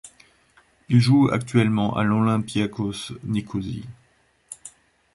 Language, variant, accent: French, Français d'Europe, Français d’Allemagne